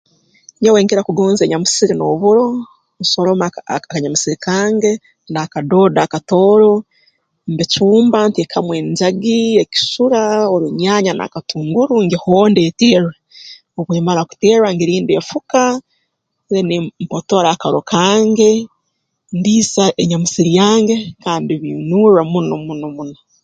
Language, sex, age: Tooro, female, 19-29